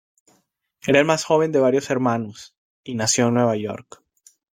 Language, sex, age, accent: Spanish, male, 30-39, Caribe: Cuba, Venezuela, Puerto Rico, República Dominicana, Panamá, Colombia caribeña, México caribeño, Costa del golfo de México